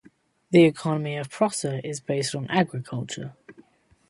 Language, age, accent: English, 19-29, England English